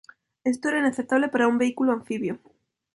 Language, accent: Spanish, España: Norte peninsular (Asturias, Castilla y León, Cantabria, País Vasco, Navarra, Aragón, La Rioja, Guadalajara, Cuenca)